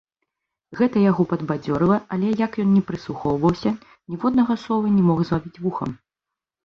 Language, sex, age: Belarusian, female, 30-39